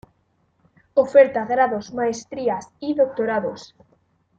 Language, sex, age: Spanish, female, under 19